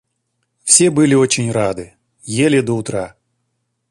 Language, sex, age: Russian, male, 40-49